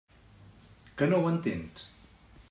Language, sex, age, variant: Catalan, male, 50-59, Central